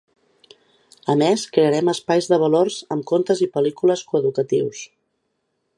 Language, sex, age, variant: Catalan, female, 40-49, Central